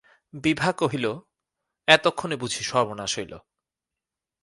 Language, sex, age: Bengali, male, 30-39